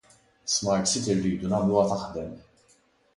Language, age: Maltese, 19-29